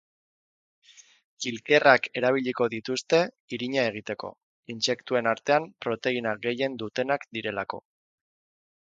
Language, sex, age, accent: Basque, male, 30-39, Erdialdekoa edo Nafarra (Gipuzkoa, Nafarroa)